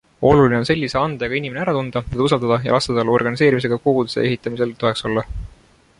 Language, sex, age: Estonian, male, 19-29